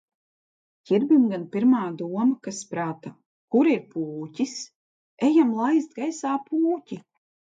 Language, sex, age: Latvian, female, 30-39